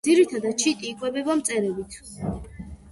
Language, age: Georgian, 19-29